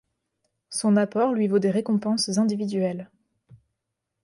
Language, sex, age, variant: French, female, 19-29, Français de métropole